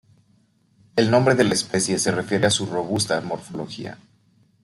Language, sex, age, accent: Spanish, male, 19-29, México